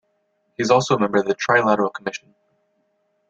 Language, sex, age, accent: English, male, under 19, United States English